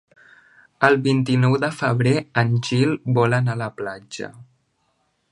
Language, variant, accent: Catalan, Central, central